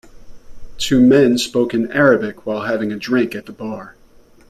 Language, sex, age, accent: English, male, 40-49, United States English